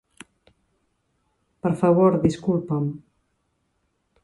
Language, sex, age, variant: Catalan, female, 50-59, Central